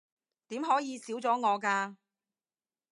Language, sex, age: Cantonese, female, 30-39